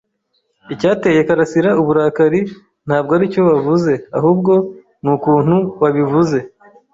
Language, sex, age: Kinyarwanda, male, 30-39